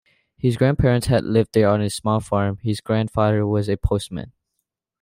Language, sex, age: English, male, under 19